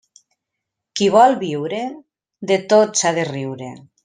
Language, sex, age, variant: Catalan, female, 50-59, Central